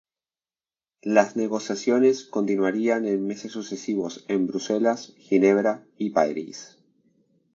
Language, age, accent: Spanish, 19-29, Rioplatense: Argentina, Uruguay, este de Bolivia, Paraguay